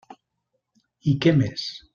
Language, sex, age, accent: Catalan, male, 40-49, valencià